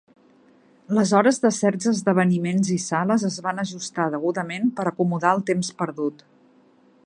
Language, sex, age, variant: Catalan, female, 40-49, Central